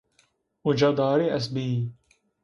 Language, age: Zaza, 19-29